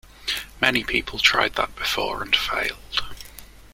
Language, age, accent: English, 19-29, England English